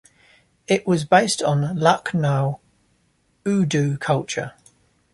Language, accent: English, England English